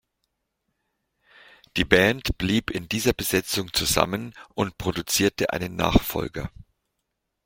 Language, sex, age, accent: German, male, 60-69, Deutschland Deutsch